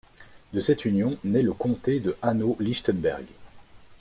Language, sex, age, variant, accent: French, male, 30-39, Français d'Europe, Français de Belgique